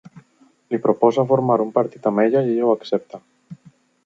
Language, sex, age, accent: Catalan, male, 19-29, valencià